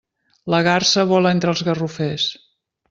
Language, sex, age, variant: Catalan, female, 50-59, Central